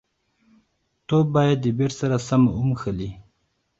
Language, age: Pashto, 19-29